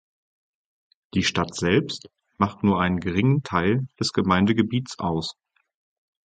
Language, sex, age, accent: German, male, 30-39, Deutschland Deutsch